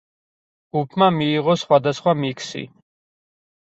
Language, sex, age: Georgian, male, 30-39